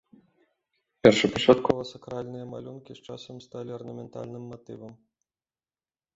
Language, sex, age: Belarusian, male, 30-39